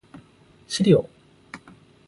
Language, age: Japanese, 19-29